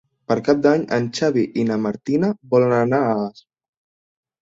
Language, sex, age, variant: Catalan, male, 19-29, Central